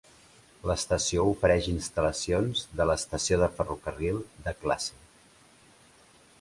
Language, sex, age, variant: Catalan, male, 40-49, Central